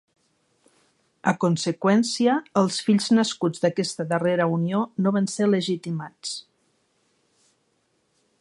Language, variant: Catalan, Nord-Occidental